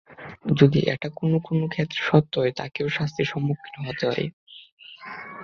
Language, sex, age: Bengali, male, 19-29